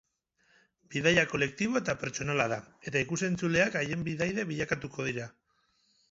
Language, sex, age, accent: Basque, male, 30-39, Mendebalekoa (Araba, Bizkaia, Gipuzkoako mendebaleko herri batzuk)